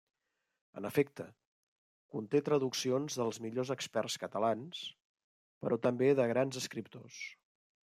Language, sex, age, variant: Catalan, male, 50-59, Central